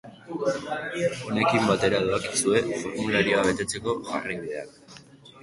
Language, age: Basque, under 19